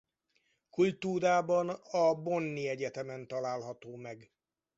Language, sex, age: Hungarian, male, 60-69